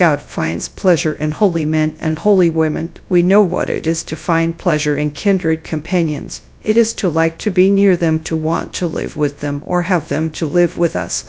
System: TTS, GradTTS